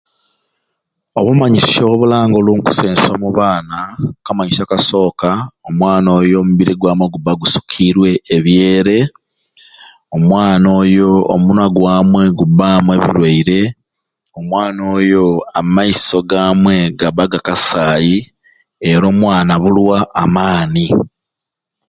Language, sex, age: Ruuli, male, 30-39